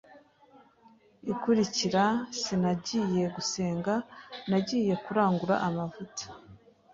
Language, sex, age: Kinyarwanda, female, 19-29